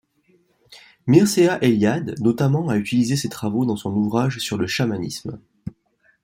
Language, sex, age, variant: French, male, 30-39, Français de métropole